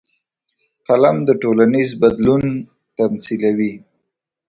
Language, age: Pashto, 19-29